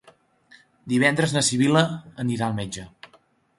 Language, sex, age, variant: Catalan, male, 30-39, Central